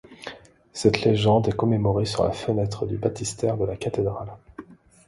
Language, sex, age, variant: French, male, 30-39, Français de métropole